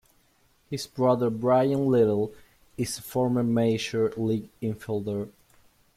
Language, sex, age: English, male, 19-29